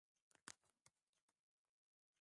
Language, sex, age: Swahili, female, 19-29